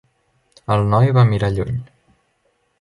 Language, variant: Catalan, Central